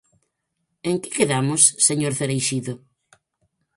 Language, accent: Galician, Normativo (estándar)